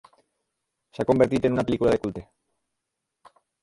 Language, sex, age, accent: Catalan, male, 50-59, valencià